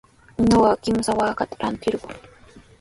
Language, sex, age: Sihuas Ancash Quechua, female, 19-29